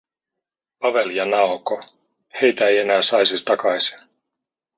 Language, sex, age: Finnish, male, 40-49